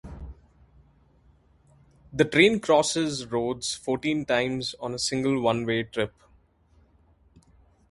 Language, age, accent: English, 30-39, India and South Asia (India, Pakistan, Sri Lanka)